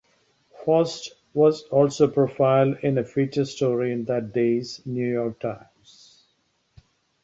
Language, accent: English, Canadian English